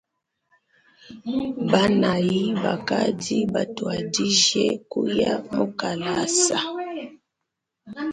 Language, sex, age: Luba-Lulua, female, 30-39